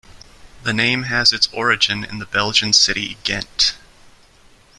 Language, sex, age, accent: English, male, 19-29, United States English